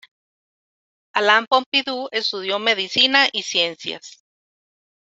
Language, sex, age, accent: Spanish, female, 50-59, América central